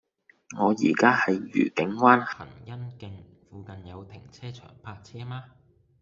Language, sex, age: Cantonese, male, 19-29